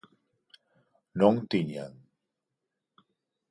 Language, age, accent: Galician, 40-49, Normativo (estándar); Neofalante